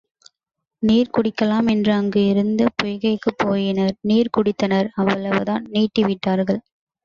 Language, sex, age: Tamil, female, under 19